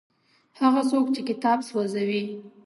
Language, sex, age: Pashto, female, 19-29